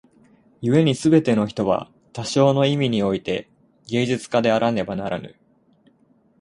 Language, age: Japanese, 19-29